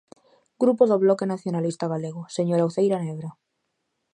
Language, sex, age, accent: Galician, female, 19-29, Normativo (estándar)